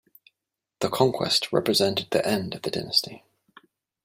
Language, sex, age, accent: English, male, 19-29, England English